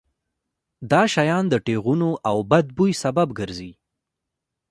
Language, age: Pashto, 19-29